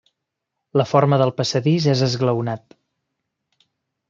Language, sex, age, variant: Catalan, male, 30-39, Central